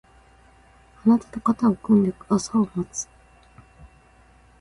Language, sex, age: Japanese, female, 30-39